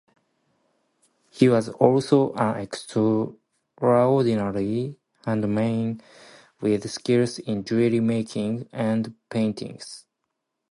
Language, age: English, 19-29